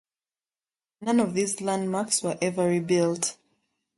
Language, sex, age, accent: English, female, 30-39, England English